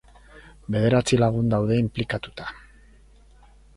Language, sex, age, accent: Basque, male, 50-59, Erdialdekoa edo Nafarra (Gipuzkoa, Nafarroa)